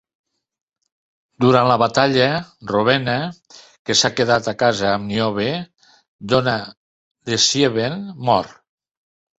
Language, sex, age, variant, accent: Catalan, male, 70-79, Nord-Occidental, Lleidatà